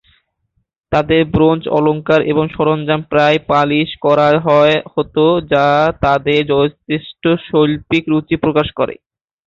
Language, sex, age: Bengali, male, under 19